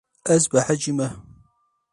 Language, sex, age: Kurdish, male, 30-39